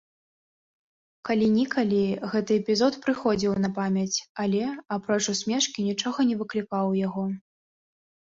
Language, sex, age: Belarusian, female, 19-29